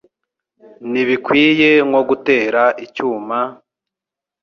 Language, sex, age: Kinyarwanda, male, 19-29